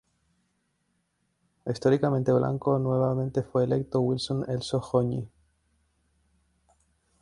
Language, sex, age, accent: Spanish, male, 19-29, España: Islas Canarias